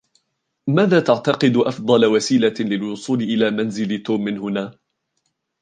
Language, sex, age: Arabic, male, 19-29